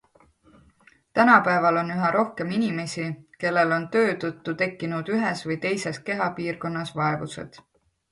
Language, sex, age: Estonian, female, 30-39